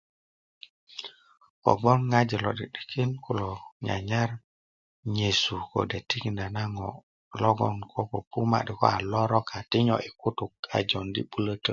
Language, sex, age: Kuku, male, 30-39